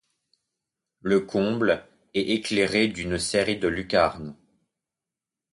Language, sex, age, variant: French, male, 19-29, Français de métropole